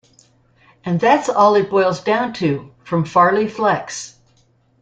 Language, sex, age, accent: English, female, 60-69, United States English